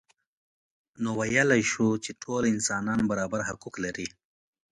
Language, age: Pashto, 19-29